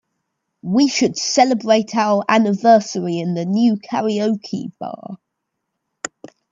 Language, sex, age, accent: English, male, under 19, England English